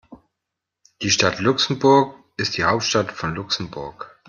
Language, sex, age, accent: German, male, 30-39, Deutschland Deutsch